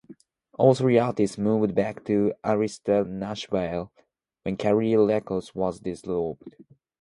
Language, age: English, 19-29